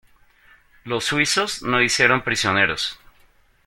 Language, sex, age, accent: Spanish, male, 40-49, Andino-Pacífico: Colombia, Perú, Ecuador, oeste de Bolivia y Venezuela andina